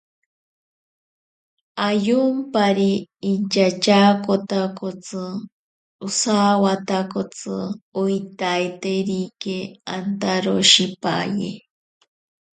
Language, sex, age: Ashéninka Perené, female, 40-49